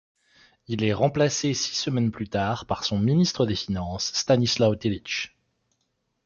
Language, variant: French, Français de métropole